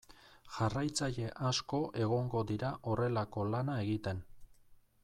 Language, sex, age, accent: Basque, male, 40-49, Erdialdekoa edo Nafarra (Gipuzkoa, Nafarroa)